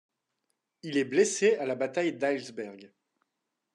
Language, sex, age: French, female, 19-29